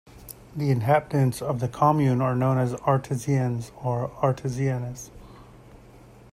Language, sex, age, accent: English, male, 40-49, United States English